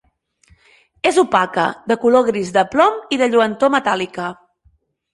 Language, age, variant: Catalan, under 19, Central